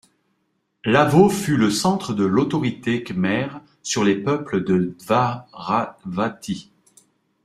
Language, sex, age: French, male, 40-49